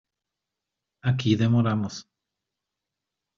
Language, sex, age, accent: Spanish, male, 50-59, España: Islas Canarias